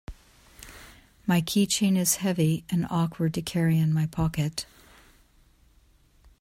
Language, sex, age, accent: English, female, 60-69, United States English